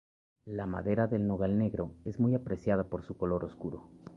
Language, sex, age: Spanish, male, 30-39